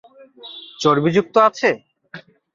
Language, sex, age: Bengali, male, 30-39